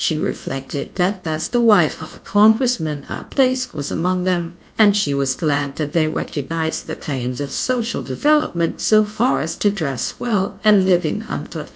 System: TTS, GlowTTS